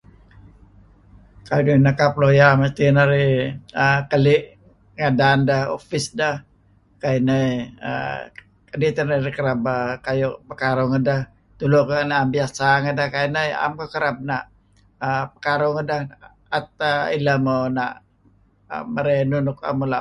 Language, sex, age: Kelabit, male, 70-79